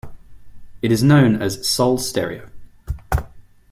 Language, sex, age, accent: English, male, 19-29, England English